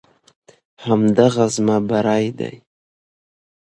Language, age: Pashto, 19-29